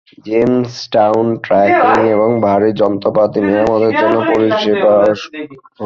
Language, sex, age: Bengali, male, 19-29